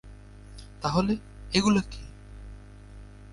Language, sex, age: Bengali, male, 19-29